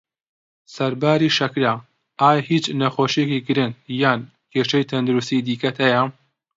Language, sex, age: Central Kurdish, male, 19-29